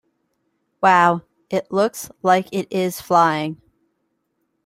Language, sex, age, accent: English, female, 19-29, United States English